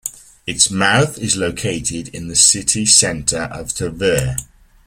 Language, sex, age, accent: English, male, 50-59, England English